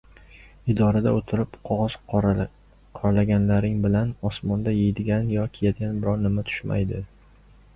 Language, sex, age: Uzbek, male, 19-29